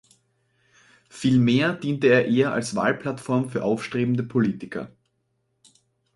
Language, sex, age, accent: German, male, 19-29, Österreichisches Deutsch